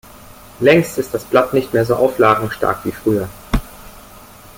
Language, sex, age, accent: German, male, 40-49, Deutschland Deutsch